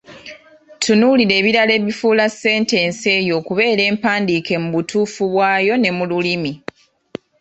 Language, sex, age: Ganda, female, 30-39